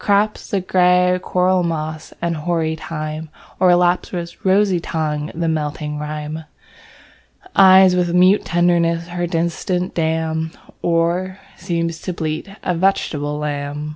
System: none